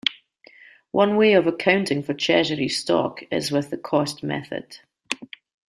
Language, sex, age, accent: English, female, 40-49, Scottish English